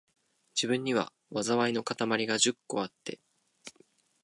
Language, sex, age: Japanese, male, 19-29